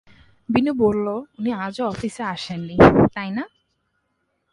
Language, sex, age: Bengali, female, 19-29